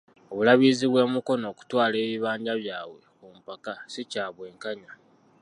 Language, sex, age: Ganda, male, 19-29